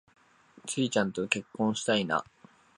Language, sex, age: Japanese, male, 19-29